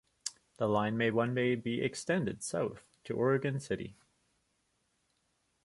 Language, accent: English, Canadian English